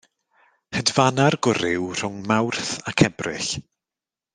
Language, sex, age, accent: Welsh, male, 30-39, Y Deyrnas Unedig Cymraeg